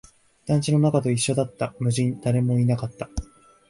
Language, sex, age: Japanese, male, 19-29